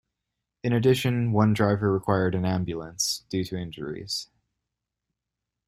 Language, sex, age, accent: English, male, 19-29, United States English